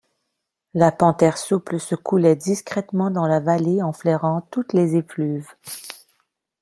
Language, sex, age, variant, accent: French, female, 40-49, Français d'Amérique du Nord, Français du Canada